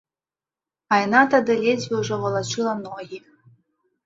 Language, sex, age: Belarusian, female, 19-29